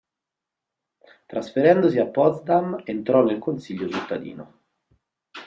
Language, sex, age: Italian, male, 30-39